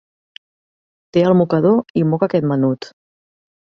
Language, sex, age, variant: Catalan, female, 40-49, Central